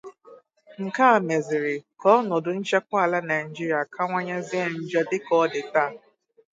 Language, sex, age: Igbo, female, 19-29